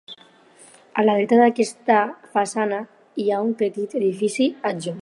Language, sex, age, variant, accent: Catalan, female, under 19, Alacantí, valencià